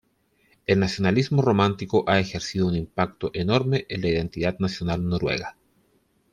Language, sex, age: Spanish, male, 30-39